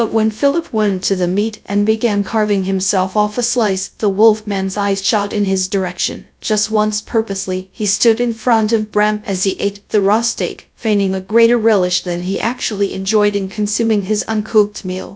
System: TTS, GradTTS